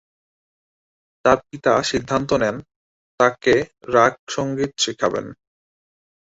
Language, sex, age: Bengali, male, 19-29